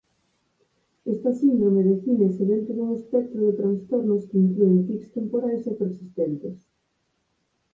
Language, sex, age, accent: Galician, female, 30-39, Normativo (estándar)